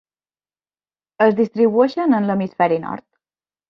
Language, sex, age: Catalan, female, 30-39